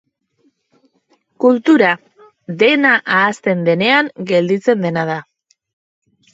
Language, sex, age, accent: Basque, female, 40-49, Erdialdekoa edo Nafarra (Gipuzkoa, Nafarroa)